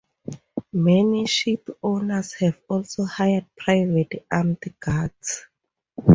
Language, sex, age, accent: English, female, 30-39, Southern African (South Africa, Zimbabwe, Namibia)